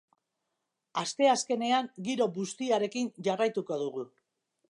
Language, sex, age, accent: Basque, female, 60-69, Mendebalekoa (Araba, Bizkaia, Gipuzkoako mendebaleko herri batzuk)